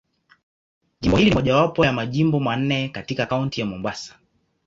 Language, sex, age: Swahili, male, 19-29